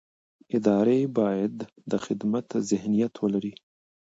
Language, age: Pashto, 19-29